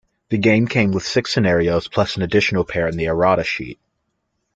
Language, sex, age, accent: English, male, 19-29, United States English